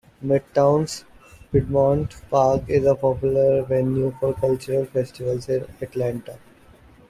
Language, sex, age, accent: English, male, 19-29, India and South Asia (India, Pakistan, Sri Lanka)